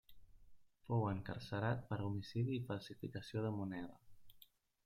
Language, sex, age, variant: Catalan, male, 30-39, Central